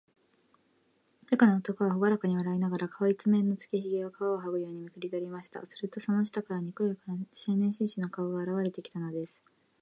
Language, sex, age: Japanese, female, 19-29